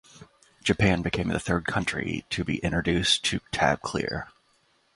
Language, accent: English, United States English